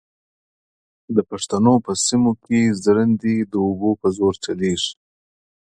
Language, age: Pashto, 30-39